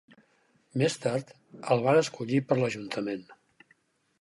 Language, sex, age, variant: Catalan, male, 60-69, Central